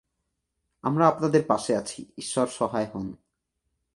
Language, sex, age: Bengali, male, 19-29